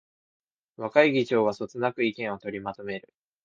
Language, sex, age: Japanese, male, under 19